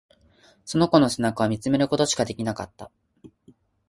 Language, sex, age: Japanese, male, 19-29